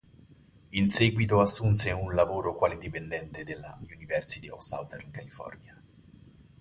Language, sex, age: Italian, male, 19-29